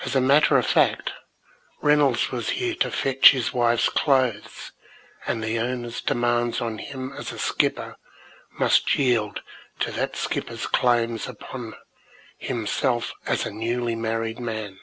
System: none